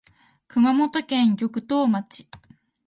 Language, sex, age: Japanese, female, 19-29